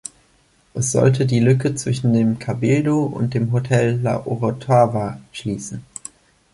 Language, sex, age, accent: German, male, 19-29, Deutschland Deutsch